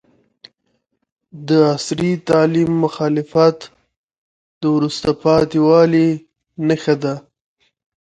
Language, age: Pashto, 19-29